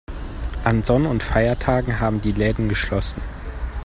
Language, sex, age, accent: German, male, 30-39, Deutschland Deutsch